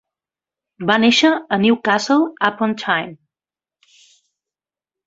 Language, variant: Catalan, Central